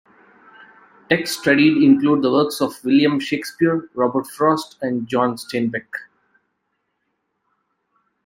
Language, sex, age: English, male, 30-39